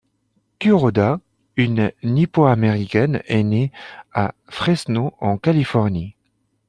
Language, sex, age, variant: French, male, 30-39, Français de métropole